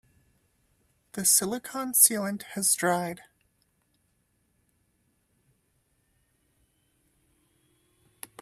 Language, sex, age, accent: English, female, 19-29, United States English